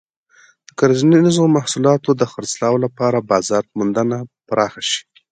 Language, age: Pashto, 19-29